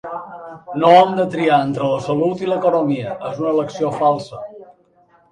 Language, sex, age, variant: Catalan, male, 70-79, Balear